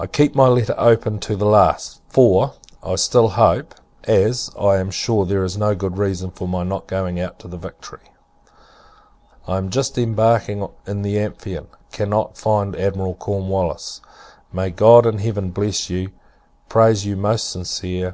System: none